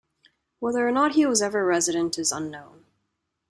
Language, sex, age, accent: English, female, 19-29, Canadian English